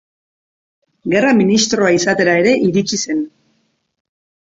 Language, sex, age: Basque, female, 40-49